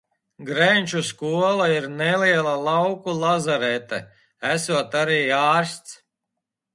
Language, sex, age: Latvian, male, 40-49